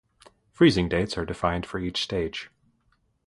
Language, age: English, 30-39